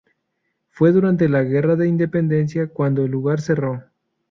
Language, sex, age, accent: Spanish, male, 19-29, México